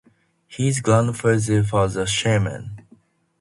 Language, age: English, under 19